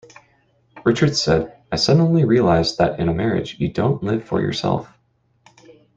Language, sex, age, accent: English, male, 30-39, United States English